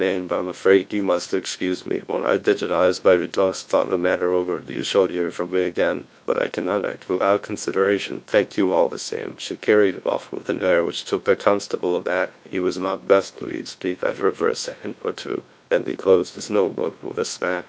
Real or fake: fake